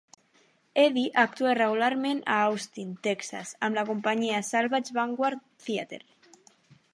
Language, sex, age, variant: Catalan, female, under 19, Central